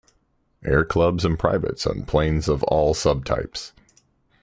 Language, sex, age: English, male, 30-39